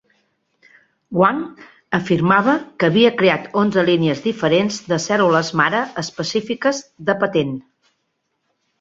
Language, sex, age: Catalan, female, 50-59